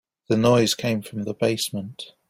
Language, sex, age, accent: English, male, 30-39, England English